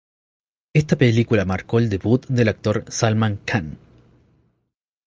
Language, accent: Spanish, Chileno: Chile, Cuyo